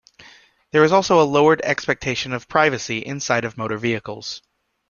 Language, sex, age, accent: English, male, 30-39, United States English